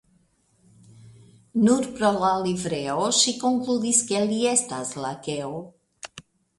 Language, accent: Esperanto, Internacia